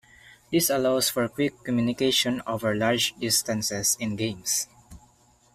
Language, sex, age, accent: English, male, under 19, Filipino